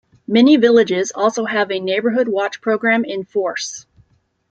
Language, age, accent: English, 30-39, United States English